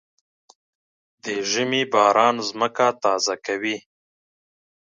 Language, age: Pashto, 30-39